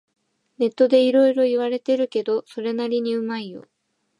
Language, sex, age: Japanese, female, 19-29